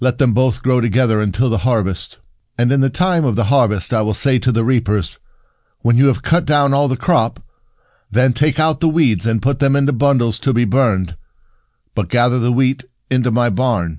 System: none